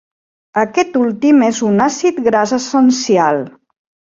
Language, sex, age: Catalan, female, 40-49